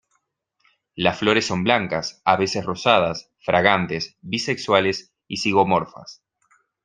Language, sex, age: Spanish, male, 19-29